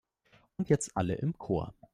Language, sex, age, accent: German, male, 19-29, Deutschland Deutsch